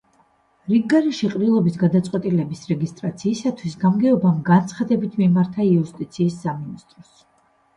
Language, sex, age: Georgian, female, 40-49